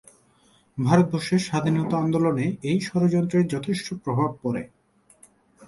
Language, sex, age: Bengali, male, 19-29